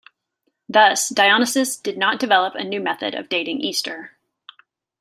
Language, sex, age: English, female, 40-49